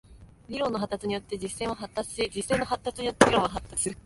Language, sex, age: Japanese, male, 19-29